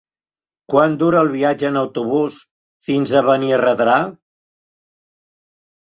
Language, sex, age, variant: Catalan, male, 70-79, Central